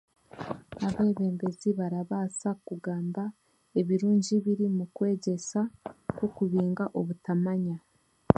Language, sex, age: Chiga, female, 19-29